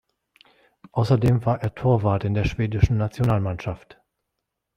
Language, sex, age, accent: German, male, 40-49, Deutschland Deutsch